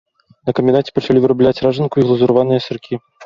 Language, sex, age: Belarusian, male, 19-29